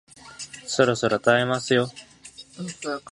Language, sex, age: Japanese, male, 19-29